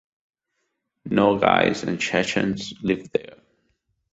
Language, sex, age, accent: English, male, 50-59, England English